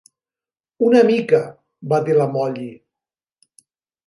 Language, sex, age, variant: Catalan, male, 40-49, Central